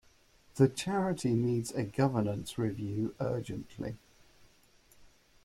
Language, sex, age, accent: English, male, 40-49, England English